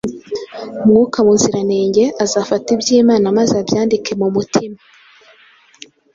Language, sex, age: Kinyarwanda, female, 19-29